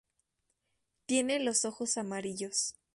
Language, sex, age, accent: Spanish, female, under 19, México